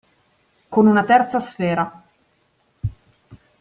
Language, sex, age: Italian, female, 30-39